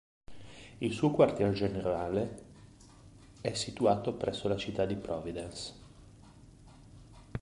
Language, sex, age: Italian, male, 40-49